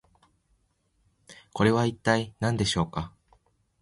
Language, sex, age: Japanese, male, 19-29